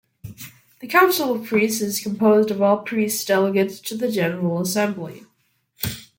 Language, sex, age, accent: English, male, under 19, United States English